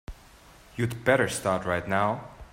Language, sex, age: English, male, 30-39